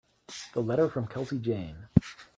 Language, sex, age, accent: English, male, 40-49, United States English